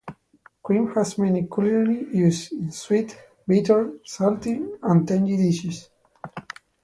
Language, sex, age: English, male, 19-29